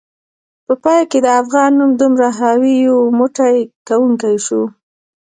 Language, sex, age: Pashto, female, 30-39